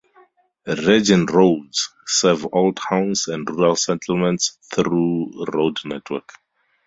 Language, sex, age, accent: English, male, 30-39, Southern African (South Africa, Zimbabwe, Namibia)